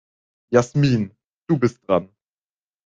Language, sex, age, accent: German, male, under 19, Deutschland Deutsch